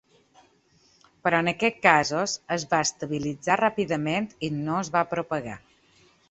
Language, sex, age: Catalan, female, 30-39